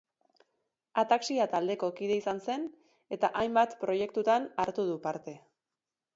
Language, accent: Basque, Erdialdekoa edo Nafarra (Gipuzkoa, Nafarroa)